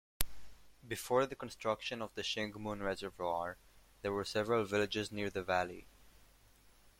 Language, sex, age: English, male, under 19